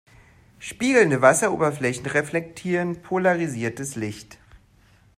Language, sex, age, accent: German, male, 30-39, Deutschland Deutsch